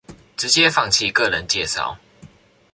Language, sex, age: Chinese, male, under 19